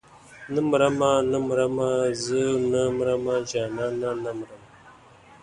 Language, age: Pashto, 19-29